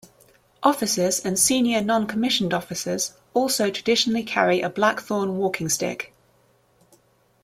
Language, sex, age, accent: English, female, 30-39, England English